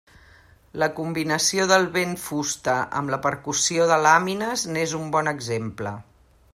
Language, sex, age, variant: Catalan, female, 50-59, Central